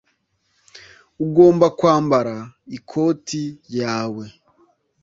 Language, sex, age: Kinyarwanda, male, 50-59